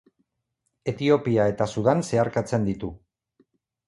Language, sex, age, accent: Basque, male, 50-59, Mendebalekoa (Araba, Bizkaia, Gipuzkoako mendebaleko herri batzuk)